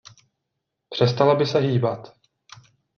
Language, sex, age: Czech, male, 40-49